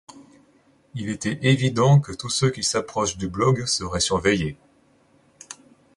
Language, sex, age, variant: French, male, 30-39, Français de métropole